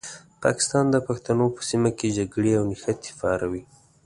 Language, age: Pashto, 19-29